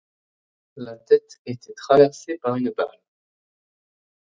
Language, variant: French, Français de métropole